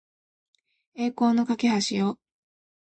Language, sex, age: Japanese, female, 19-29